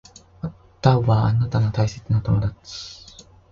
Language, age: Japanese, 19-29